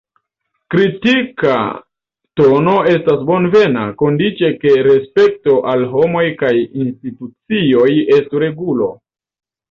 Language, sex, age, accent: Esperanto, male, 19-29, Internacia